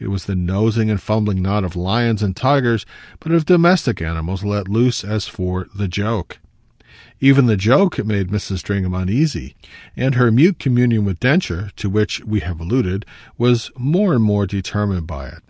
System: none